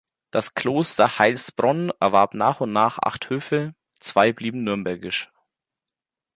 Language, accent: German, Deutschland Deutsch